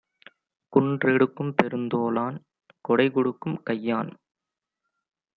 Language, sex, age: Tamil, male, 19-29